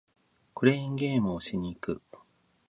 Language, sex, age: Japanese, male, 40-49